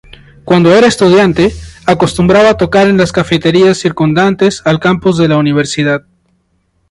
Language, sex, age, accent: Spanish, male, 19-29, Andino-Pacífico: Colombia, Perú, Ecuador, oeste de Bolivia y Venezuela andina